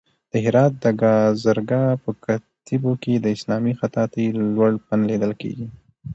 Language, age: Pashto, 19-29